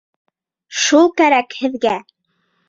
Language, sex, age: Bashkir, female, under 19